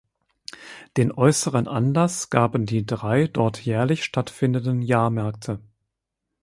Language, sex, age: German, male, 50-59